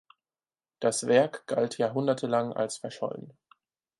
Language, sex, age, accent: German, male, 19-29, Deutschland Deutsch